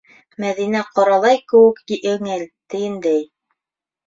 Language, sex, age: Bashkir, female, 30-39